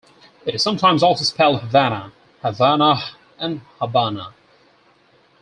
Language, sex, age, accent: English, male, 19-29, England English